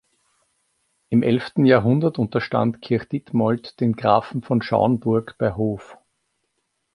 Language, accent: German, Österreichisches Deutsch